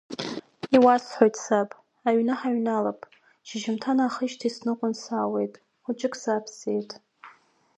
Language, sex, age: Abkhazian, female, 19-29